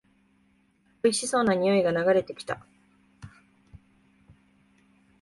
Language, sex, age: Japanese, female, 19-29